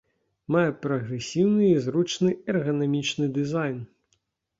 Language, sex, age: Belarusian, male, 19-29